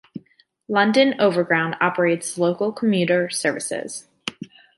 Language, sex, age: English, female, 19-29